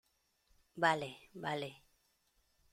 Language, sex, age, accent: Spanish, female, 40-49, México